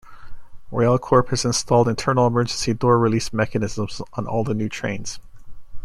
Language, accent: English, United States English